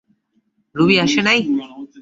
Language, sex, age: Bengali, male, under 19